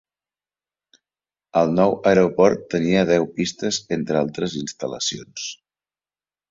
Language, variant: Catalan, Central